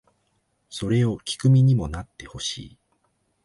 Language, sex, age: Japanese, male, 50-59